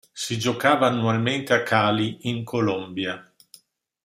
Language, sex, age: Italian, male, 60-69